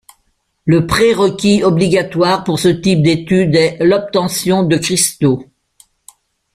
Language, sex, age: French, female, 70-79